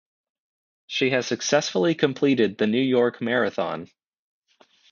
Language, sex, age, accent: English, male, 30-39, United States English